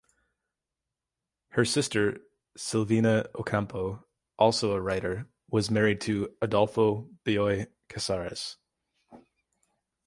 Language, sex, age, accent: English, male, 30-39, United States English